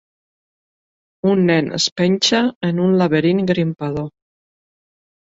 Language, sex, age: Catalan, female, 50-59